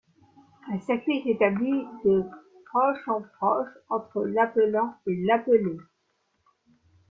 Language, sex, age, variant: French, female, 50-59, Français de métropole